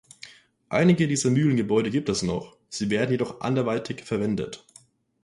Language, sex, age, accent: German, male, 19-29, Deutschland Deutsch